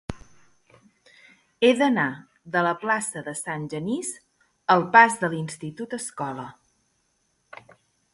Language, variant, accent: Catalan, Central, central